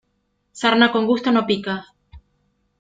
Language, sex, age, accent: Spanish, female, 40-49, Rioplatense: Argentina, Uruguay, este de Bolivia, Paraguay